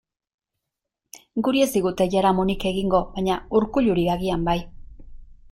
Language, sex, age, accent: Basque, female, 40-49, Erdialdekoa edo Nafarra (Gipuzkoa, Nafarroa)